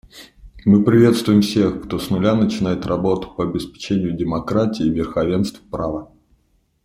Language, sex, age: Russian, male, 30-39